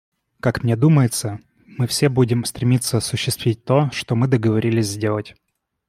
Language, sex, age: Russian, male, 19-29